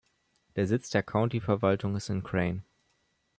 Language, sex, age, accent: German, male, 19-29, Deutschland Deutsch